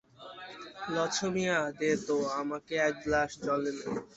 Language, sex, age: Bengali, male, under 19